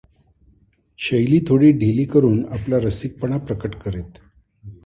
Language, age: Marathi, 40-49